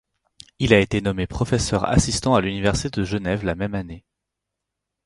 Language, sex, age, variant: French, male, 19-29, Français de métropole